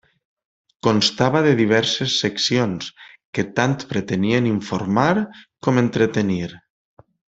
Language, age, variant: Catalan, 30-39, Nord-Occidental